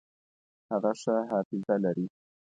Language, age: Pashto, 30-39